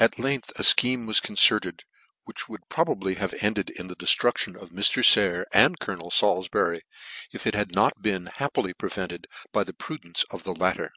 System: none